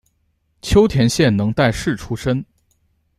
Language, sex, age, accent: Chinese, male, 19-29, 出生地：河北省